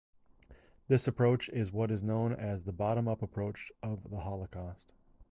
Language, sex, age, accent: English, male, 30-39, United States English